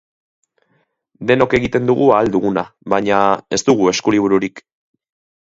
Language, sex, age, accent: Basque, male, 30-39, Mendebalekoa (Araba, Bizkaia, Gipuzkoako mendebaleko herri batzuk)